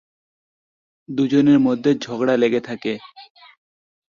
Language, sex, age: Bengali, male, 19-29